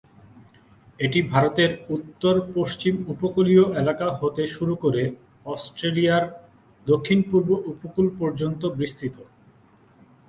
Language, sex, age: Bengali, male, 19-29